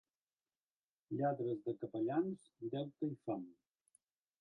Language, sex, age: Catalan, male, 70-79